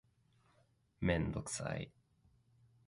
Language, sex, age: Japanese, male, 19-29